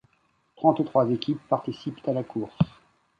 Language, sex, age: French, male, 50-59